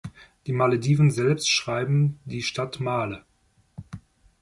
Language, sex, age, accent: German, male, 30-39, Deutschland Deutsch